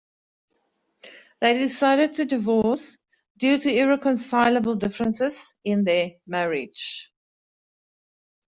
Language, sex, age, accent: English, female, 50-59, Southern African (South Africa, Zimbabwe, Namibia)